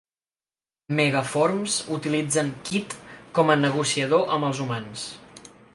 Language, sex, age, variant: Catalan, male, 19-29, Central